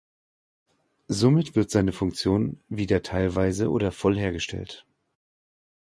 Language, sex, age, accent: German, male, 50-59, Deutschland Deutsch